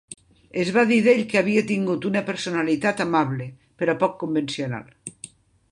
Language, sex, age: Catalan, female, 60-69